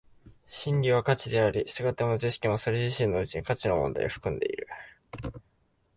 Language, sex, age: Japanese, male, 19-29